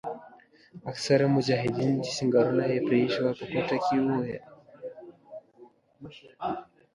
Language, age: Pashto, under 19